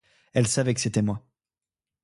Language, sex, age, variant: French, male, 19-29, Français de métropole